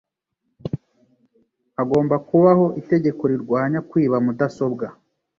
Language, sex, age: Kinyarwanda, male, 30-39